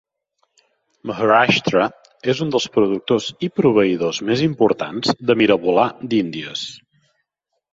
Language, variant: Catalan, Central